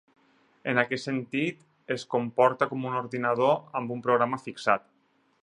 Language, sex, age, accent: Catalan, male, 30-39, Tortosí